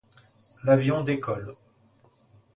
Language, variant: French, Français de métropole